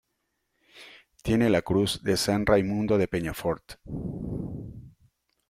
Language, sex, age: Spanish, male, 40-49